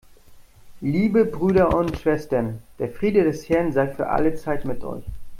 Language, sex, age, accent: German, male, 30-39, Deutschland Deutsch